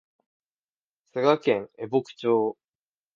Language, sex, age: Japanese, male, under 19